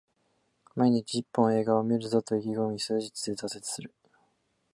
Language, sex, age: Japanese, male, under 19